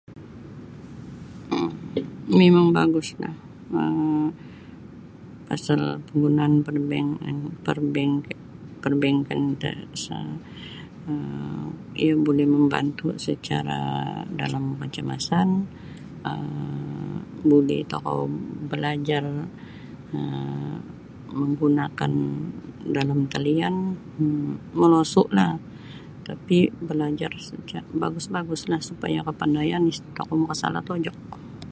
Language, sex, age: Sabah Bisaya, female, 60-69